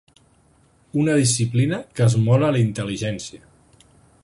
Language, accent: Catalan, central; valencià